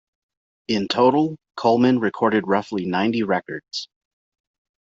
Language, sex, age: English, male, 30-39